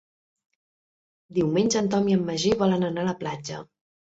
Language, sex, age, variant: Catalan, female, 19-29, Central